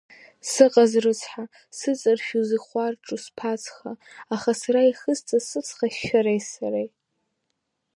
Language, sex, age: Abkhazian, female, under 19